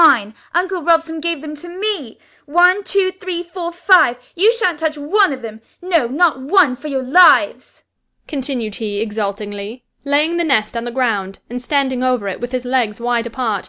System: none